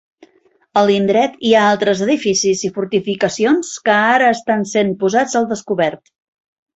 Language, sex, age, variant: Catalan, female, 40-49, Central